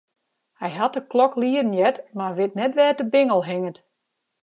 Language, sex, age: Western Frisian, female, 40-49